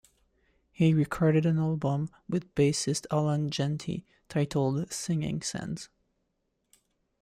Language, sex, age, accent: English, male, 19-29, Canadian English